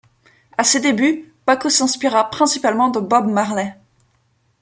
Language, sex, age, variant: French, female, 19-29, Français de métropole